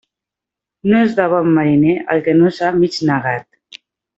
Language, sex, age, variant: Catalan, female, 30-39, Central